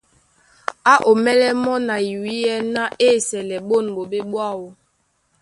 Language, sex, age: Duala, female, 19-29